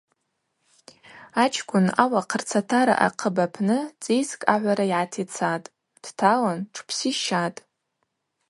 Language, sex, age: Abaza, female, 19-29